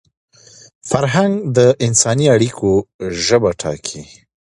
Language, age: Pashto, 30-39